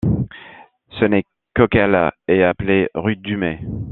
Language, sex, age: French, male, 30-39